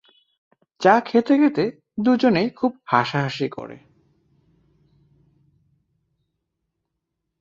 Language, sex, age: Bengali, male, 19-29